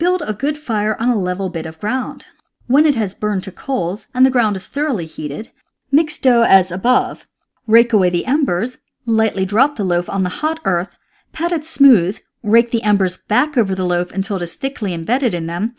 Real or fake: real